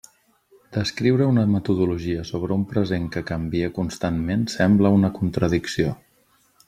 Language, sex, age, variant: Catalan, male, 30-39, Central